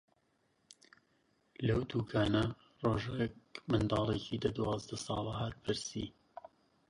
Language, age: Central Kurdish, 30-39